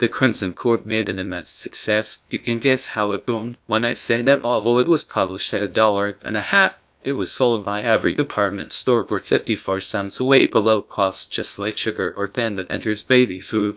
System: TTS, GlowTTS